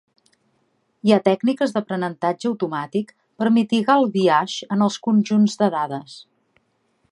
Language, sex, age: Catalan, female, 40-49